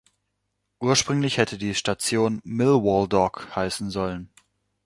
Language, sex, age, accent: German, male, 19-29, Deutschland Deutsch